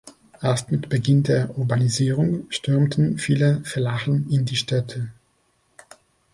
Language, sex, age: German, male, 30-39